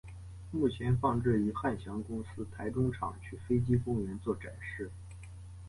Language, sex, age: Chinese, male, 19-29